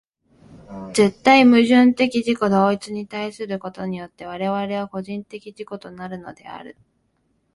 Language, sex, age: Japanese, female, 19-29